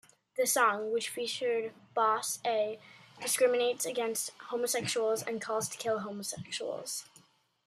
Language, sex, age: English, female, 19-29